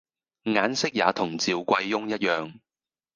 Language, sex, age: Cantonese, male, 30-39